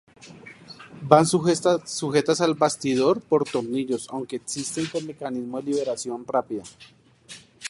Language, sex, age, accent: Spanish, male, 19-29, Andino-Pacífico: Colombia, Perú, Ecuador, oeste de Bolivia y Venezuela andina